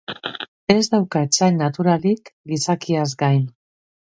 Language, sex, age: Basque, female, 40-49